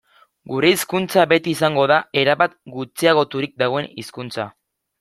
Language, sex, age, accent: Basque, male, 19-29, Mendebalekoa (Araba, Bizkaia, Gipuzkoako mendebaleko herri batzuk)